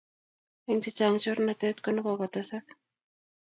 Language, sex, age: Kalenjin, female, 19-29